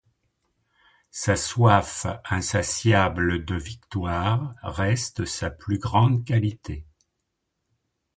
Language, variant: French, Français de métropole